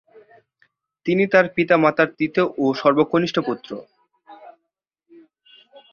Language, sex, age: Bengali, male, 19-29